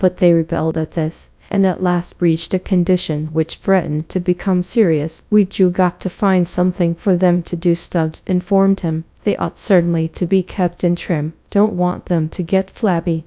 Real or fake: fake